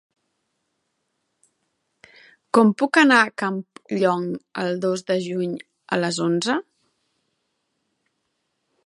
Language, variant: Catalan, Central